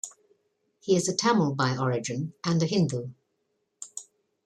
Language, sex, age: English, female, 60-69